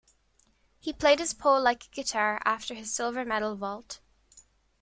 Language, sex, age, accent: English, female, 19-29, Irish English